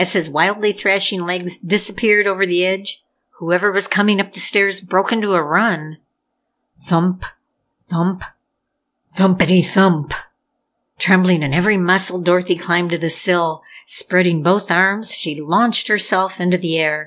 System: none